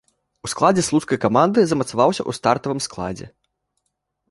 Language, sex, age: Belarusian, male, under 19